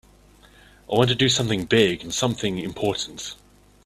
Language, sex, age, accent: English, male, 30-39, England English